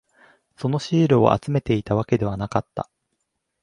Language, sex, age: Japanese, male, 19-29